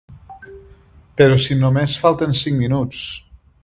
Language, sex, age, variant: Catalan, male, 40-49, Central